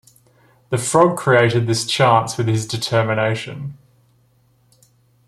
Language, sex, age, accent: English, male, 19-29, Australian English